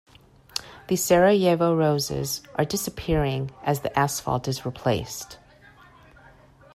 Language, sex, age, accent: English, female, 40-49, United States English